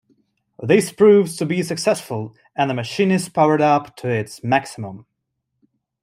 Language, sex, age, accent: English, male, 19-29, England English